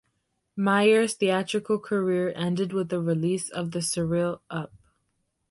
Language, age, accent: English, under 19, United States English